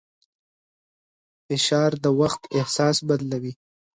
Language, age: Pashto, 30-39